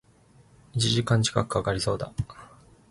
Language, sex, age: Japanese, male, 19-29